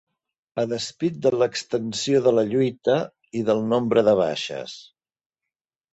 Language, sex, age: Catalan, male, 50-59